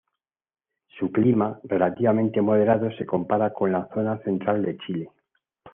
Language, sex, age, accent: Spanish, male, 50-59, España: Centro-Sur peninsular (Madrid, Toledo, Castilla-La Mancha)